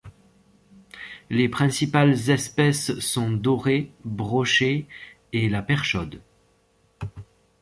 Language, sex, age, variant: French, male, 30-39, Français de métropole